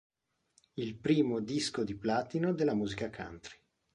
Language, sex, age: Italian, male, 40-49